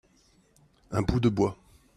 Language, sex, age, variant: French, male, 30-39, Français de métropole